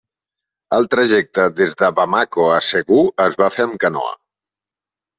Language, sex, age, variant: Catalan, male, 30-39, Central